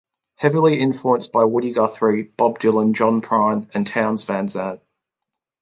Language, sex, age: English, male, 30-39